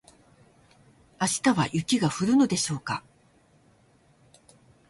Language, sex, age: Japanese, female, 60-69